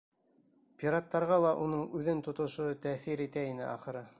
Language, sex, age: Bashkir, male, 40-49